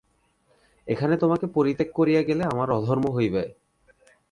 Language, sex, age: Bengali, male, 19-29